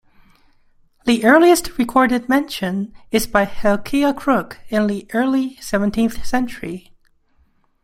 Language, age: English, 19-29